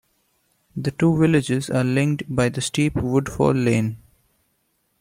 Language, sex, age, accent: English, male, 19-29, India and South Asia (India, Pakistan, Sri Lanka)